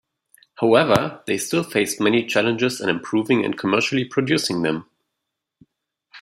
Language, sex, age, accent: English, male, 19-29, United States English